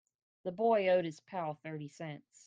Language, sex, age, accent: English, female, 19-29, United States English